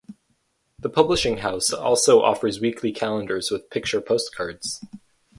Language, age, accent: English, 19-29, United States English